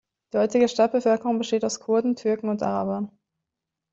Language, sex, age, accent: German, female, 19-29, Deutschland Deutsch